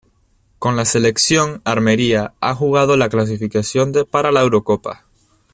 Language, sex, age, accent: Spanish, male, 19-29, Caribe: Cuba, Venezuela, Puerto Rico, República Dominicana, Panamá, Colombia caribeña, México caribeño, Costa del golfo de México